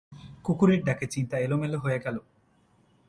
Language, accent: Bengali, Native